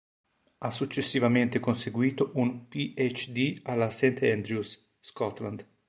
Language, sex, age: Italian, male, 40-49